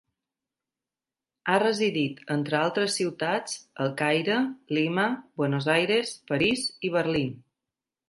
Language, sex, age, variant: Catalan, female, 50-59, Balear